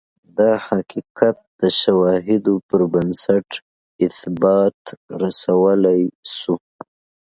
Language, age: Pashto, 19-29